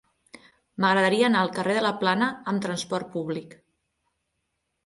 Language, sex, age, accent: Catalan, female, 30-39, Ebrenc